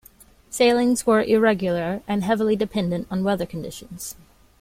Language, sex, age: English, female, 19-29